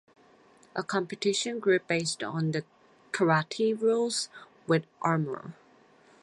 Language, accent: English, Canadian English